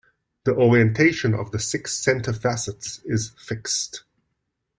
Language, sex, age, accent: English, male, 40-49, Southern African (South Africa, Zimbabwe, Namibia)